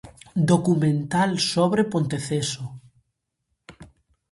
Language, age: Galician, under 19